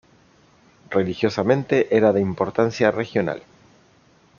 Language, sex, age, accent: Spanish, male, 30-39, Rioplatense: Argentina, Uruguay, este de Bolivia, Paraguay